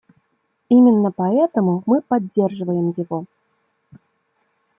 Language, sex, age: Russian, female, 30-39